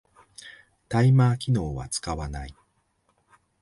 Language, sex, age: Japanese, male, 50-59